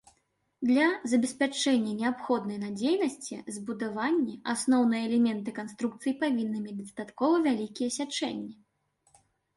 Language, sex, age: Belarusian, female, 19-29